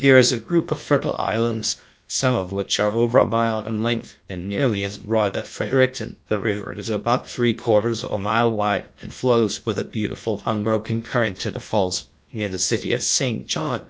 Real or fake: fake